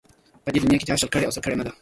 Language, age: Pashto, 19-29